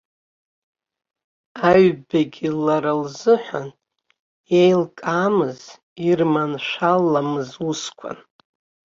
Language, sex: Abkhazian, female